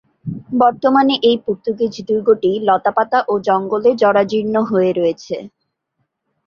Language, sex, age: Bengali, female, 19-29